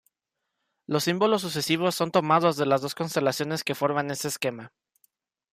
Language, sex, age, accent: Spanish, male, under 19, México